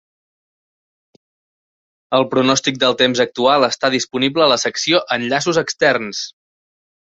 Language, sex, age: Catalan, male, 30-39